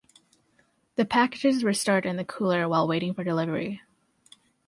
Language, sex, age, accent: English, female, under 19, United States English